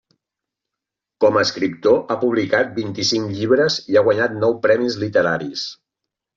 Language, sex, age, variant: Catalan, male, 50-59, Central